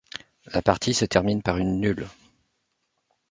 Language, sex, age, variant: French, male, 40-49, Français de métropole